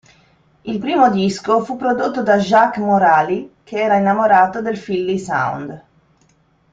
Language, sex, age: Italian, female, 40-49